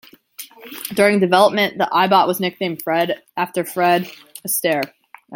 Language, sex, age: English, female, 19-29